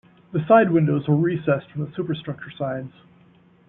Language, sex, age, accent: English, male, 50-59, United States English